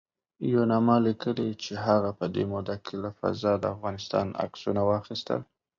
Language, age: Pashto, 30-39